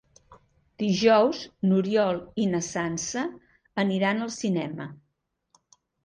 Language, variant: Catalan, Central